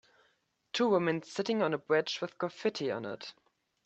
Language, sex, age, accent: English, male, 19-29, United States English